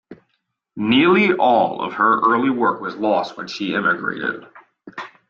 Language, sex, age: English, male, 19-29